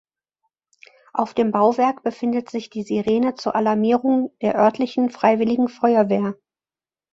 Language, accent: German, Deutschland Deutsch